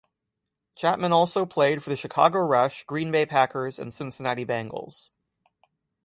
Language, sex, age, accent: English, male, 30-39, United States English